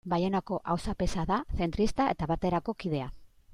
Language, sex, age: Basque, female, 40-49